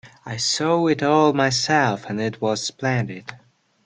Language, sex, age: English, male, 19-29